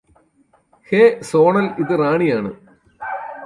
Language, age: Malayalam, 60-69